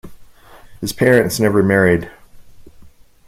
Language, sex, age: English, male, 50-59